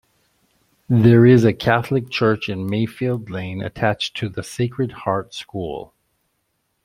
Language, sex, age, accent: English, male, 50-59, United States English